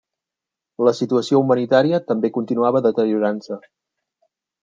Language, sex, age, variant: Catalan, male, 30-39, Central